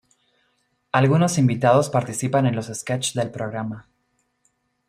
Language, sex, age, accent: Spanish, male, 19-29, Rioplatense: Argentina, Uruguay, este de Bolivia, Paraguay